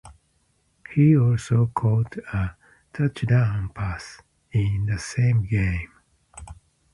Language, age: English, 50-59